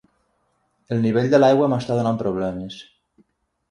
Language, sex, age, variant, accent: Catalan, male, 30-39, Nord-Occidental, nord-occidental; Lleidatà